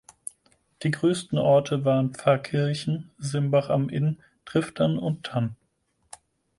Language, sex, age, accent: German, male, 30-39, Deutschland Deutsch